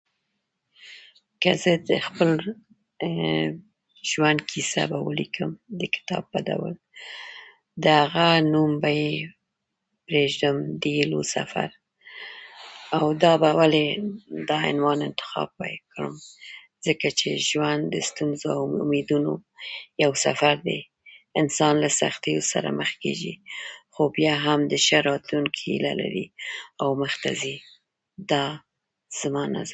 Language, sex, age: Pashto, female, 50-59